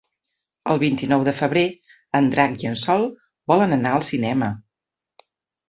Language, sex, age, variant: Catalan, female, 50-59, Central